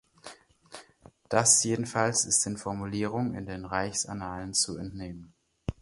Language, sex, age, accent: German, male, 30-39, Deutschland Deutsch